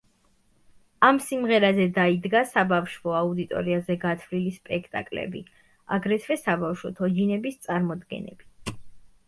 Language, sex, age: Georgian, female, 19-29